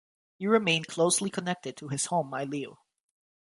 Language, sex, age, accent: English, female, under 19, United States English